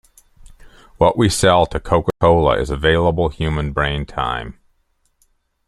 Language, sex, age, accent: English, male, 30-39, Canadian English